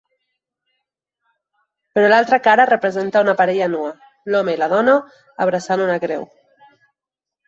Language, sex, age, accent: Catalan, female, 30-39, valencià